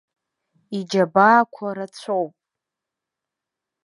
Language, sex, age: Abkhazian, female, under 19